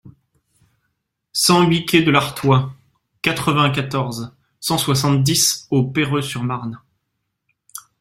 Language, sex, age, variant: French, male, 30-39, Français de métropole